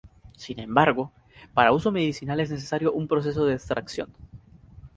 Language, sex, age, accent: Spanish, male, 19-29, América central